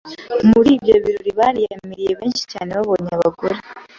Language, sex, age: Kinyarwanda, female, 19-29